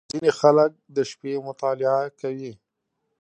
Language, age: Pashto, 30-39